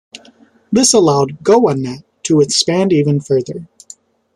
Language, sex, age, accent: English, male, 19-29, United States English